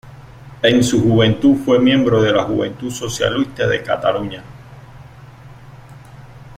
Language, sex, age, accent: Spanish, male, 30-39, Caribe: Cuba, Venezuela, Puerto Rico, República Dominicana, Panamá, Colombia caribeña, México caribeño, Costa del golfo de México